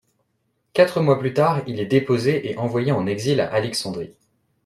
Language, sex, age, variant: French, male, 19-29, Français de métropole